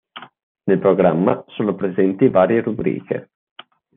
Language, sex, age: Italian, male, under 19